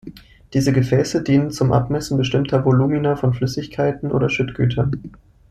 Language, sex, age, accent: German, male, 19-29, Deutschland Deutsch